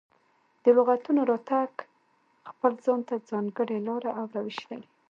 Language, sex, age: Pashto, female, 19-29